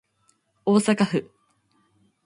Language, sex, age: Japanese, female, 19-29